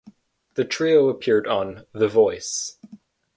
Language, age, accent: English, 19-29, United States English